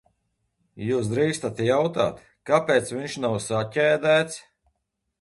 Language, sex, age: Latvian, male, 40-49